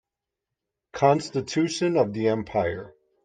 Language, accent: English, United States English